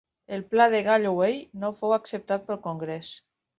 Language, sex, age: Catalan, female, 50-59